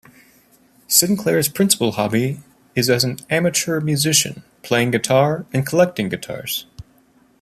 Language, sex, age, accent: English, male, 30-39, United States English